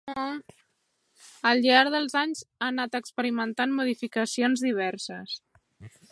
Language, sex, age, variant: Catalan, male, 30-39, Central